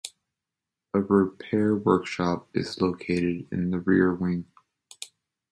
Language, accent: English, United States English